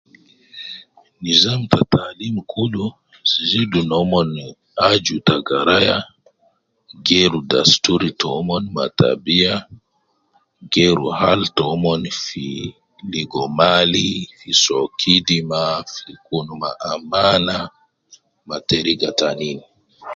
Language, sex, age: Nubi, male, 30-39